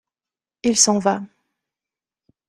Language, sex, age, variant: French, female, 30-39, Français de métropole